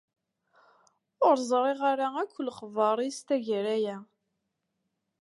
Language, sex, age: Kabyle, female, 19-29